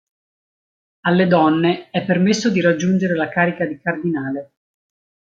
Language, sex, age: Italian, female, 50-59